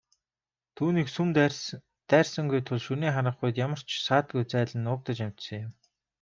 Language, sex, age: Mongolian, male, 19-29